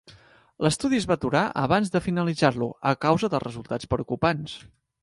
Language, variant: Catalan, Central